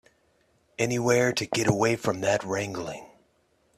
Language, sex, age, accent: English, male, 19-29, United States English